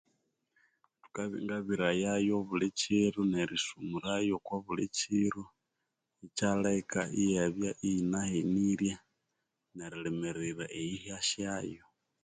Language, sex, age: Konzo, male, 30-39